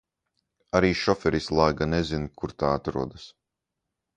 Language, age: Latvian, 19-29